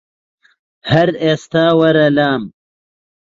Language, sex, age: Central Kurdish, male, 30-39